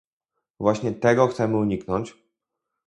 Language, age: Polish, 19-29